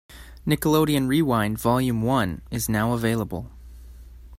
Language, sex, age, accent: English, male, 19-29, United States English